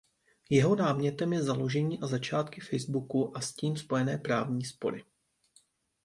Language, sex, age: Czech, male, 30-39